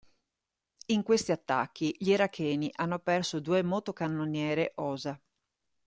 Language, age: Italian, 50-59